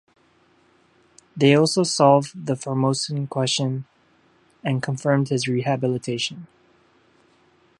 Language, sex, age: English, male, 19-29